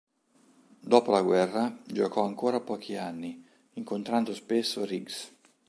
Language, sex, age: Italian, male, 50-59